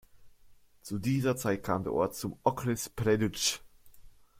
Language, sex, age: German, male, under 19